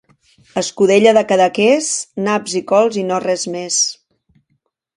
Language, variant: Catalan, Central